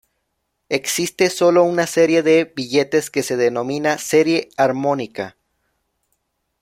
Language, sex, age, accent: Spanish, male, 19-29, México